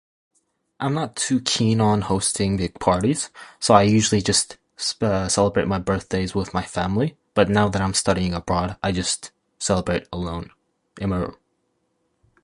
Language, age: English, 19-29